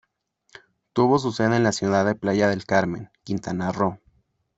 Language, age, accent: Spanish, under 19, México